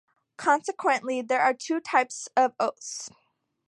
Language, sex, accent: English, female, United States English